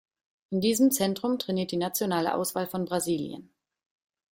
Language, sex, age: German, female, 30-39